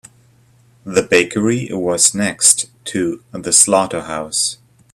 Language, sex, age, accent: English, male, 30-39, United States English